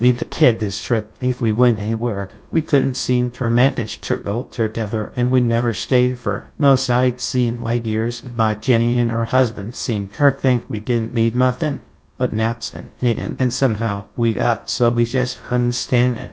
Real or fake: fake